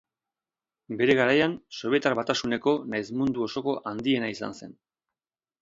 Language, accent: Basque, Erdialdekoa edo Nafarra (Gipuzkoa, Nafarroa)